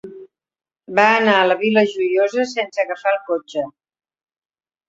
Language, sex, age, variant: Catalan, female, 70-79, Central